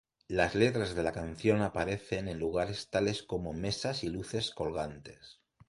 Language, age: Spanish, 40-49